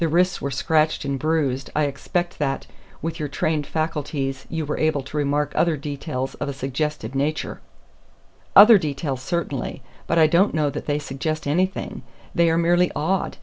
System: none